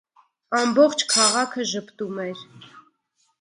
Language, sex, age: Armenian, female, 19-29